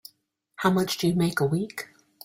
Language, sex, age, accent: English, female, 40-49, United States English